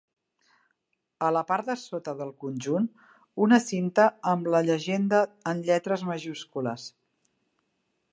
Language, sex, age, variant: Catalan, female, 50-59, Central